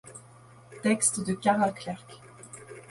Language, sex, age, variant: French, female, 19-29, Français de métropole